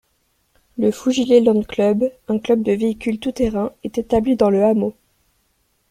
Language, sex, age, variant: French, female, under 19, Français de métropole